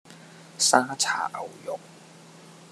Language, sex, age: Cantonese, male, 30-39